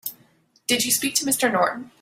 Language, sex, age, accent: English, female, 19-29, United States English